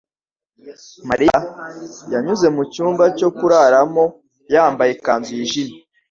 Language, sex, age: Kinyarwanda, male, under 19